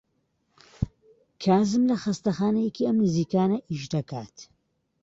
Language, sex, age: Central Kurdish, female, 30-39